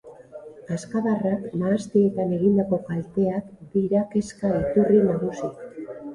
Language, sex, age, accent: Basque, female, 50-59, Erdialdekoa edo Nafarra (Gipuzkoa, Nafarroa)